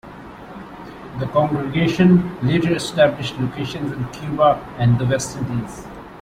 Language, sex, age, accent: English, male, 30-39, India and South Asia (India, Pakistan, Sri Lanka)